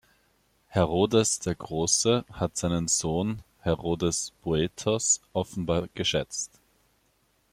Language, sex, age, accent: German, male, 19-29, Österreichisches Deutsch